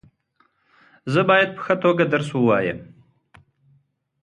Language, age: Pashto, 30-39